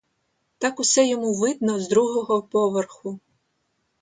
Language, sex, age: Ukrainian, female, 30-39